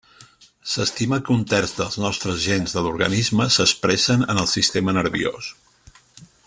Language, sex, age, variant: Catalan, male, 50-59, Central